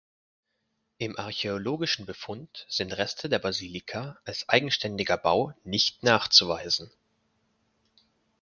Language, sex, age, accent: German, male, 19-29, Deutschland Deutsch